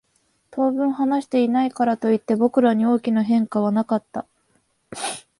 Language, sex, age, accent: Japanese, female, 19-29, 関東